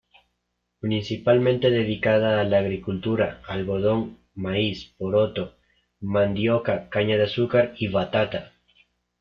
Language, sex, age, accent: Spanish, male, under 19, Andino-Pacífico: Colombia, Perú, Ecuador, oeste de Bolivia y Venezuela andina